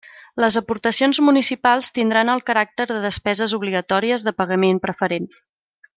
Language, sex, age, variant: Catalan, female, 30-39, Central